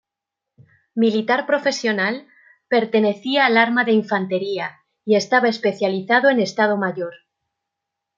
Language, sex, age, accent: Spanish, female, 40-49, España: Norte peninsular (Asturias, Castilla y León, Cantabria, País Vasco, Navarra, Aragón, La Rioja, Guadalajara, Cuenca)